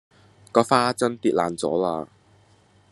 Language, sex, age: Cantonese, male, under 19